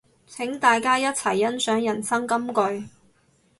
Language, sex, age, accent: Cantonese, female, 30-39, 广州音